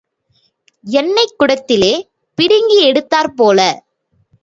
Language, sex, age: Tamil, female, 19-29